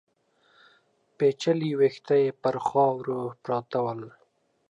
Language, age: Pashto, 30-39